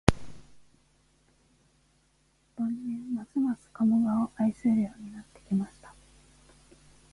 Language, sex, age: Japanese, female, 19-29